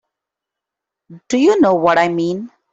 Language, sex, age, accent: English, female, 30-39, India and South Asia (India, Pakistan, Sri Lanka)